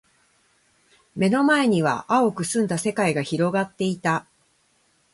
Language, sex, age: Japanese, female, 50-59